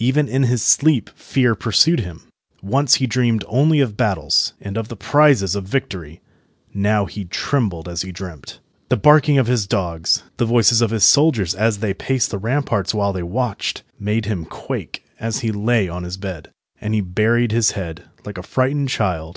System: none